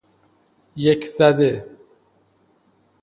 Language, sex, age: Persian, male, 30-39